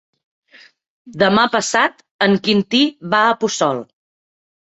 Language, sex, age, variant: Catalan, female, 40-49, Central